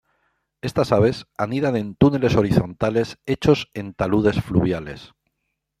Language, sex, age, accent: Spanish, male, 60-69, España: Centro-Sur peninsular (Madrid, Toledo, Castilla-La Mancha)